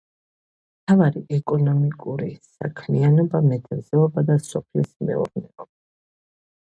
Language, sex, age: Georgian, female, 50-59